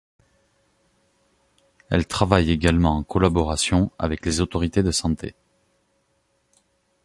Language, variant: French, Français de métropole